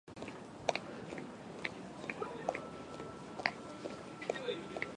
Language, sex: Japanese, female